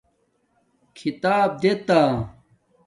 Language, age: Domaaki, 40-49